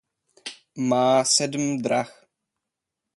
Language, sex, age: Czech, male, 19-29